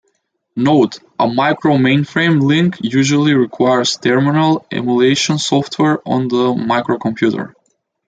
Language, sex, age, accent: English, male, 19-29, United States English